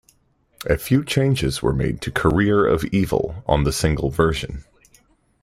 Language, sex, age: English, male, 30-39